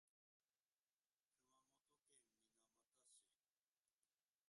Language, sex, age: Japanese, male, 40-49